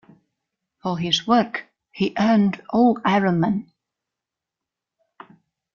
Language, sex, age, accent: English, female, 19-29, England English